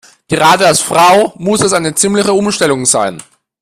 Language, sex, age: German, male, under 19